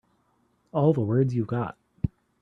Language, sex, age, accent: English, male, 40-49, United States English